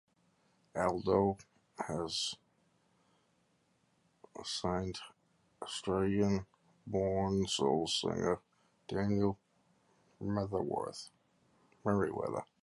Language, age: English, 60-69